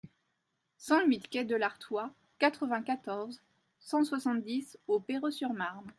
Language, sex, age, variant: French, female, 30-39, Français de métropole